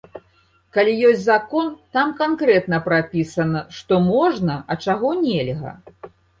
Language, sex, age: Belarusian, female, 60-69